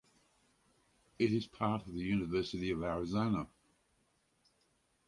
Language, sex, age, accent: English, male, 70-79, Australian English